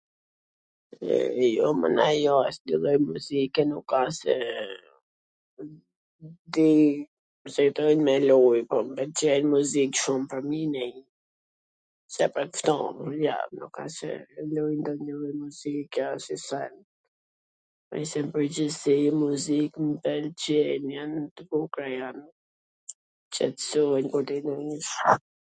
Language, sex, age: Gheg Albanian, female, 50-59